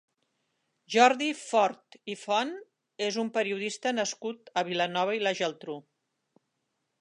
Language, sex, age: Catalan, female, 60-69